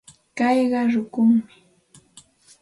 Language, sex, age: Santa Ana de Tusi Pasco Quechua, female, 30-39